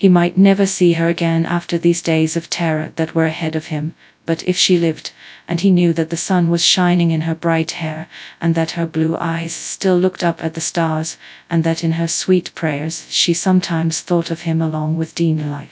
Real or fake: fake